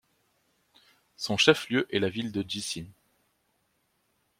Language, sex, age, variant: French, male, 19-29, Français de métropole